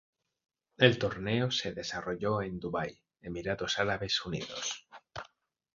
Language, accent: Spanish, España: Centro-Sur peninsular (Madrid, Toledo, Castilla-La Mancha)